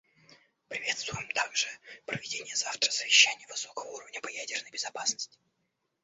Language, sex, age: Russian, male, under 19